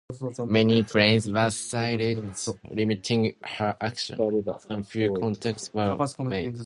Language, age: English, 19-29